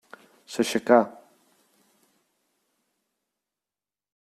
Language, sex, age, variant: Catalan, male, 50-59, Central